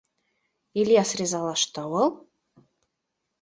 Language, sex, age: Bashkir, female, 30-39